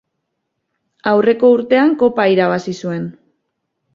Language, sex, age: Basque, female, 19-29